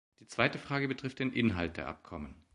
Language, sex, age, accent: German, male, 30-39, Deutschland Deutsch